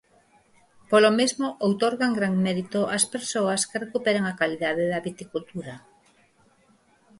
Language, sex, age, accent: Galician, female, 50-59, Normativo (estándar)